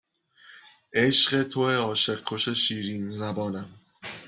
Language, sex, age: Persian, male, 30-39